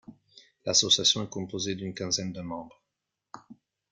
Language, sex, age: French, male, 50-59